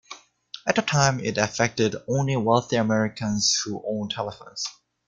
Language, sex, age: English, male, under 19